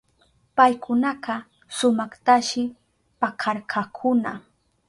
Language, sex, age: Southern Pastaza Quechua, female, 19-29